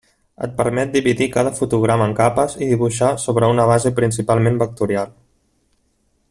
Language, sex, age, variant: Catalan, male, 19-29, Central